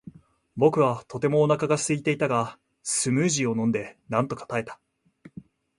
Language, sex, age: Japanese, male, 19-29